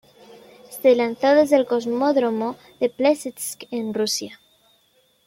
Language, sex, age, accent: Spanish, female, under 19, España: Centro-Sur peninsular (Madrid, Toledo, Castilla-La Mancha)